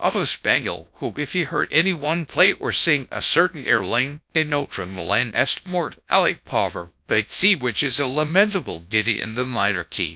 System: TTS, GradTTS